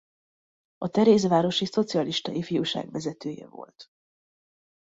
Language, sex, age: Hungarian, female, 19-29